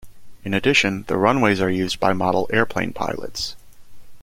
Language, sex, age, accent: English, male, 19-29, United States English